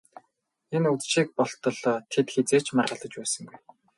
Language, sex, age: Mongolian, male, 19-29